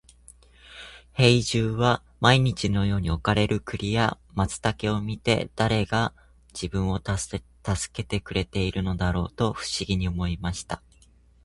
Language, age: Japanese, 19-29